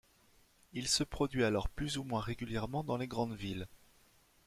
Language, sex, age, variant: French, male, 30-39, Français de métropole